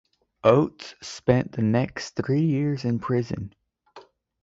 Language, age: English, under 19